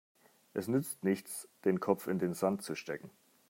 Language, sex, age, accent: German, male, 40-49, Deutschland Deutsch